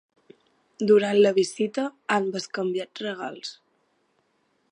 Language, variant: Catalan, Balear